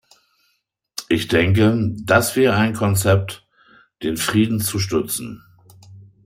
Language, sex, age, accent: German, male, 50-59, Deutschland Deutsch